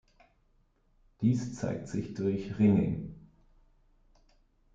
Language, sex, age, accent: German, male, 40-49, Deutschland Deutsch